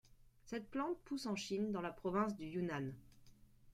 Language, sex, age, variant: French, female, 19-29, Français de métropole